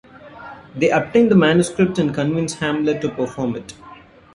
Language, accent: English, India and South Asia (India, Pakistan, Sri Lanka)